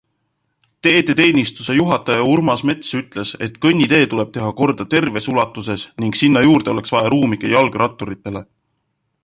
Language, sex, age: Estonian, male, 19-29